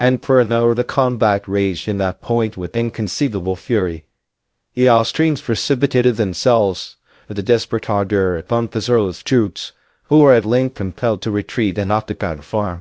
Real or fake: fake